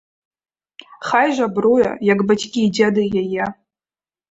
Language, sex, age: Belarusian, female, 19-29